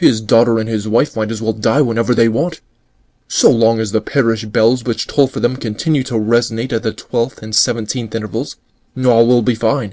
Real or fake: real